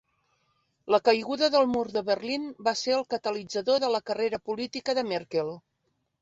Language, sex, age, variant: Catalan, female, 50-59, Central